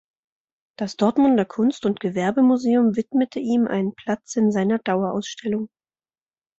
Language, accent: German, Deutschland Deutsch